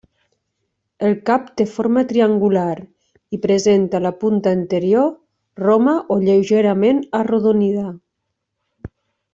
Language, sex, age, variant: Catalan, female, 40-49, Nord-Occidental